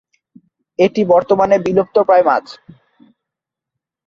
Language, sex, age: Bengali, male, 19-29